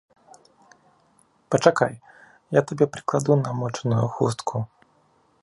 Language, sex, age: Belarusian, male, 30-39